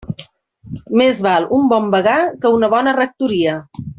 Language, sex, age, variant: Catalan, female, 40-49, Central